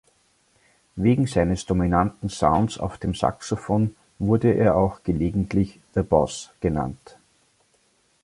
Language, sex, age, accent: German, male, 50-59, Österreichisches Deutsch